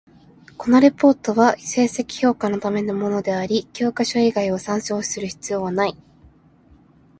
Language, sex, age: Japanese, female, under 19